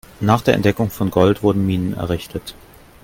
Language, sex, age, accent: German, male, 40-49, Deutschland Deutsch